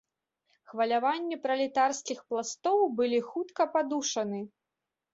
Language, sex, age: Belarusian, female, 19-29